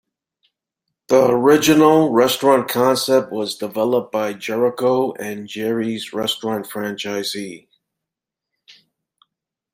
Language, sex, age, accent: English, male, 40-49, United States English